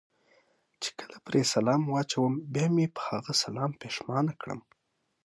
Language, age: Pashto, 19-29